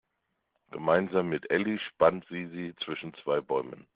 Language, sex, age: German, male, 40-49